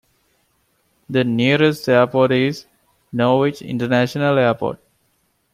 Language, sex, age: English, male, 19-29